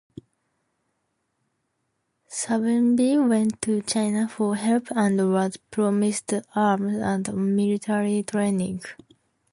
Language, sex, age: English, female, 19-29